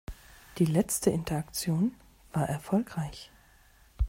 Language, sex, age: German, female, 30-39